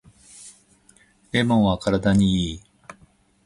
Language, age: Japanese, 50-59